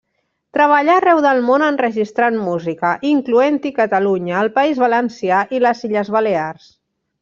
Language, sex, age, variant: Catalan, female, 40-49, Central